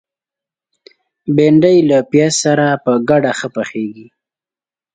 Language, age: Pashto, 19-29